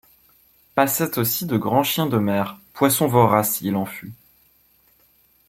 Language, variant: French, Français de métropole